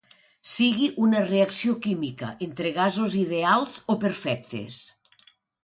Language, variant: Catalan, Nord-Occidental